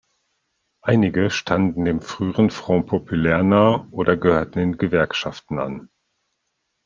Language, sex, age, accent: German, male, 40-49, Deutschland Deutsch